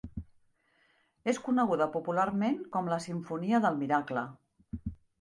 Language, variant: Catalan, Central